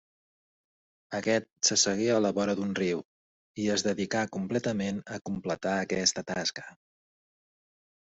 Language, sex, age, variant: Catalan, male, 40-49, Central